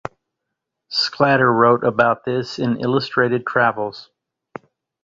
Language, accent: English, United States English